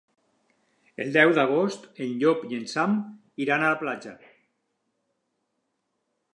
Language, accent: Catalan, valencià